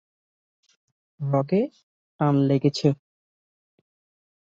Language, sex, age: Bengali, male, 19-29